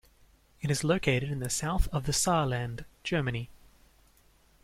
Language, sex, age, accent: English, male, 19-29, Australian English